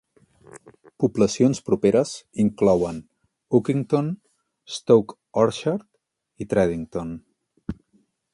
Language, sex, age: Catalan, male, 40-49